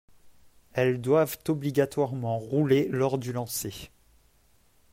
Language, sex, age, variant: French, male, 19-29, Français de métropole